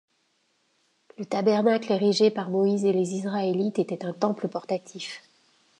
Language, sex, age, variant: French, female, 50-59, Français de métropole